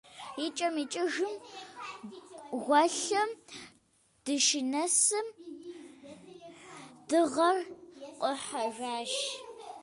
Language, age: Kabardian, under 19